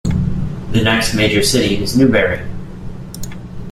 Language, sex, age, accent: English, male, 19-29, United States English